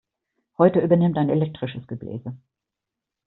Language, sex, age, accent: German, female, 50-59, Deutschland Deutsch